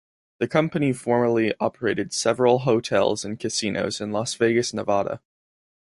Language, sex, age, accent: English, male, under 19, United States English